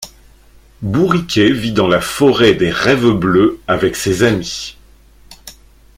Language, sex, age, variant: French, male, 50-59, Français de métropole